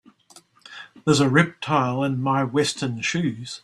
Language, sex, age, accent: English, male, 60-69, New Zealand English